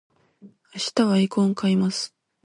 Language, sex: Japanese, female